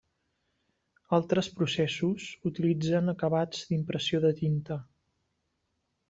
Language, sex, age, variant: Catalan, male, 30-39, Central